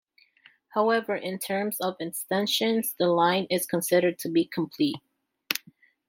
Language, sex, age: English, female, 19-29